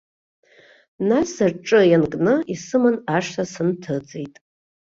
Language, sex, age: Abkhazian, female, 60-69